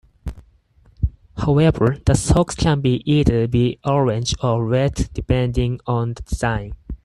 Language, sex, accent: English, male, United States English